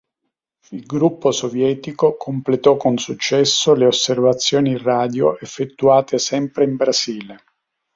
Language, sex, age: Italian, male, 60-69